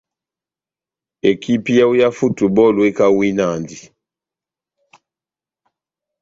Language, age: Batanga, 60-69